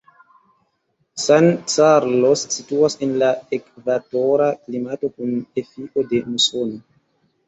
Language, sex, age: Esperanto, male, 19-29